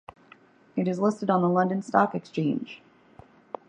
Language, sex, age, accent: English, female, 30-39, United States English